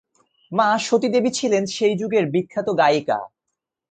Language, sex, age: Bengali, male, 19-29